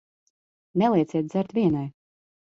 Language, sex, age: Latvian, female, 30-39